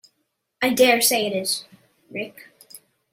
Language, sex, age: English, male, under 19